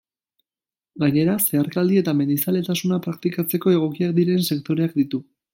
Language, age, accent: Basque, 19-29, Mendebalekoa (Araba, Bizkaia, Gipuzkoako mendebaleko herri batzuk)